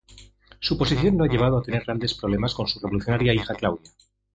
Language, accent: Spanish, España: Centro-Sur peninsular (Madrid, Toledo, Castilla-La Mancha)